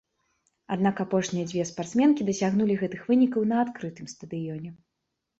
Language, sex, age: Belarusian, female, 19-29